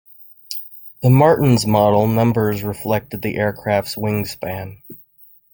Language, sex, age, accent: English, male, 30-39, United States English